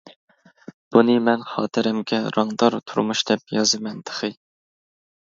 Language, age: Uyghur, 19-29